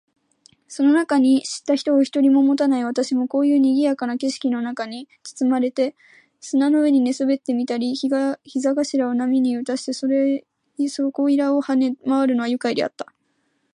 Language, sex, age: Japanese, female, under 19